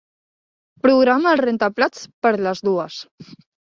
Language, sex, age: Catalan, female, 19-29